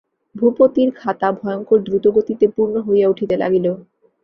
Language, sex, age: Bengali, female, 19-29